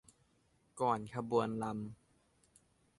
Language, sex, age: Thai, male, under 19